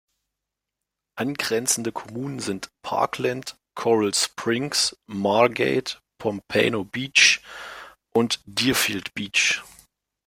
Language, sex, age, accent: German, male, 30-39, Deutschland Deutsch